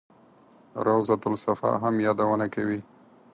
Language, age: Pashto, 19-29